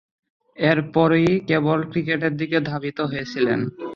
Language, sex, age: Bengali, male, under 19